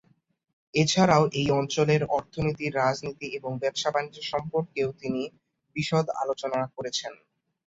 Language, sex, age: Bengali, male, under 19